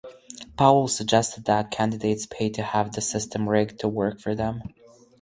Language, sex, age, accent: English, male, 19-29, United States English